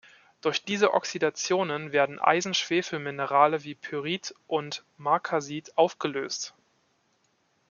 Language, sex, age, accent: German, male, 19-29, Deutschland Deutsch